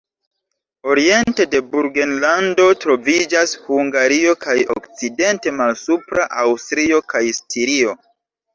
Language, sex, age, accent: Esperanto, male, 19-29, Internacia